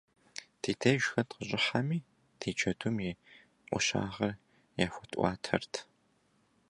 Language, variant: Kabardian, Адыгэбзэ (Къэбэрдей, Кирил, псоми зэдай)